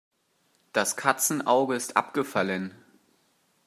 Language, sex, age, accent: German, male, 30-39, Deutschland Deutsch